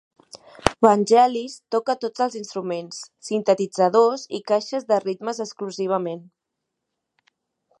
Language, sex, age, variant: Catalan, female, 19-29, Central